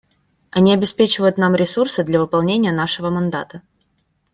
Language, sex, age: Russian, female, 19-29